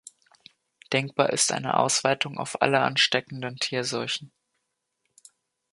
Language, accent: German, Deutschland Deutsch